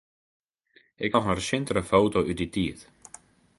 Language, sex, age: Western Frisian, male, 19-29